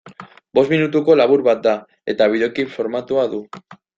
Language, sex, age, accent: Basque, male, 19-29, Mendebalekoa (Araba, Bizkaia, Gipuzkoako mendebaleko herri batzuk)